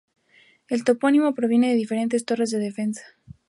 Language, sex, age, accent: Spanish, female, 19-29, México